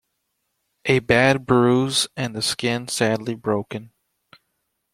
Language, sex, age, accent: English, male, 19-29, United States English